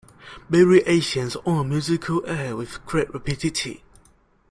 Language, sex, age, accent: English, male, 19-29, Malaysian English